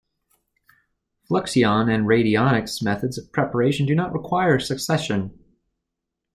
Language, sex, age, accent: English, male, 30-39, United States English